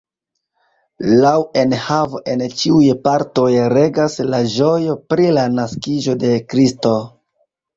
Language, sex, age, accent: Esperanto, male, 30-39, Internacia